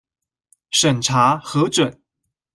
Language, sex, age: Chinese, male, 19-29